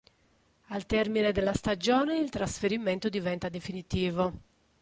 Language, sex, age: Italian, female, 50-59